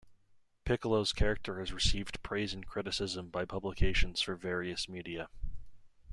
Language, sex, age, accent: English, male, 19-29, United States English